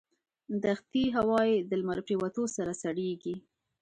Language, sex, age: Pashto, female, 19-29